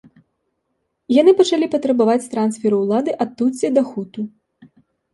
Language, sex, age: Belarusian, female, 19-29